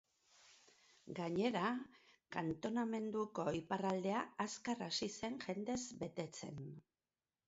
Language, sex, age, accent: Basque, female, 50-59, Erdialdekoa edo Nafarra (Gipuzkoa, Nafarroa)